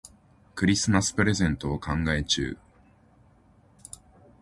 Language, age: Japanese, 19-29